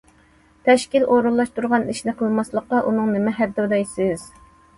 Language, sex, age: Uyghur, female, 30-39